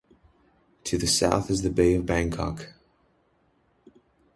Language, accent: English, United States English